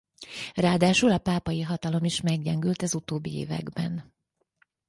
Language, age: Hungarian, 50-59